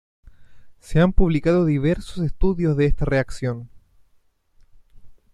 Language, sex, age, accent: Spanish, male, 19-29, Chileno: Chile, Cuyo